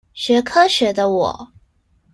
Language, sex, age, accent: Chinese, female, 19-29, 出生地：臺北市